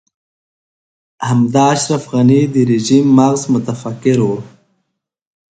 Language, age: Pashto, 19-29